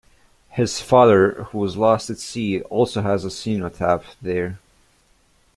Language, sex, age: English, male, under 19